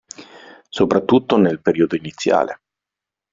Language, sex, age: Italian, male, 40-49